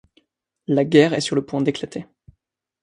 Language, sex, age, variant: French, male, 19-29, Français de métropole